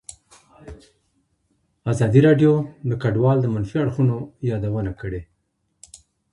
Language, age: Pashto, 50-59